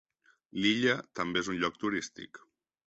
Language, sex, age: Catalan, male, 30-39